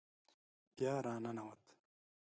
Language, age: Pashto, 19-29